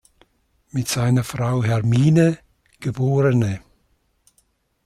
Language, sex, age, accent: German, male, 70-79, Schweizerdeutsch